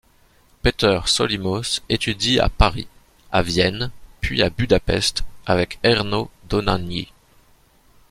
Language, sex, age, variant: French, male, 30-39, Français de métropole